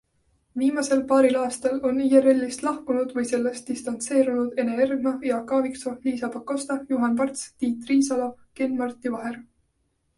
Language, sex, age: Estonian, female, 19-29